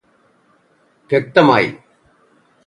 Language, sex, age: Malayalam, male, 40-49